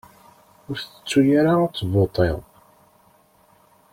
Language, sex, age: Kabyle, male, 19-29